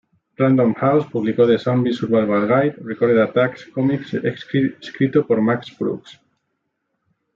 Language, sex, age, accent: Spanish, male, 40-49, España: Centro-Sur peninsular (Madrid, Toledo, Castilla-La Mancha)